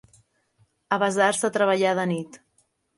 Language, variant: Catalan, Central